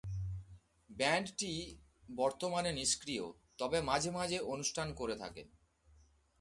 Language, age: Bengali, 40-49